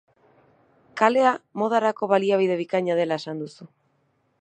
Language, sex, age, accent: Basque, female, 30-39, Erdialdekoa edo Nafarra (Gipuzkoa, Nafarroa)